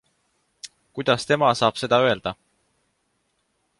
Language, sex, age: Estonian, male, 19-29